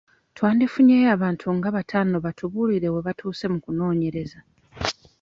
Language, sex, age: Ganda, female, 30-39